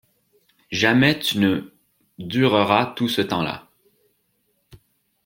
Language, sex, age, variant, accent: French, male, 30-39, Français d'Amérique du Nord, Français du Canada